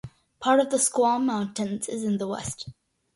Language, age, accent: English, under 19, United States English